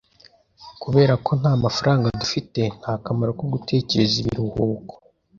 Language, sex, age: Kinyarwanda, male, under 19